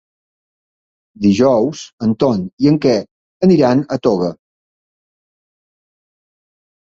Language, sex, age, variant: Catalan, male, 60-69, Balear